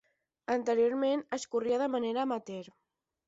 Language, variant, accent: Catalan, Balear, balear